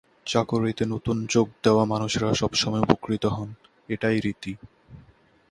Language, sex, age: Bengali, male, 19-29